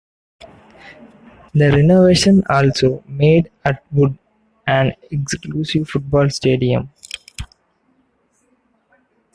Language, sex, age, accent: English, male, 19-29, United States English